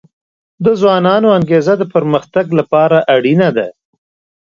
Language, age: Pashto, 30-39